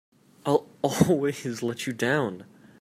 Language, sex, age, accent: English, male, 19-29, United States English